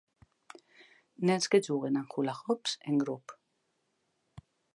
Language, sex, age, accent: Catalan, female, 40-49, valencià